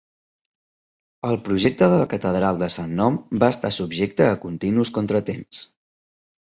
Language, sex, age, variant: Catalan, male, 30-39, Central